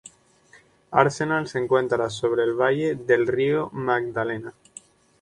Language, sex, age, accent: Spanish, male, 19-29, España: Islas Canarias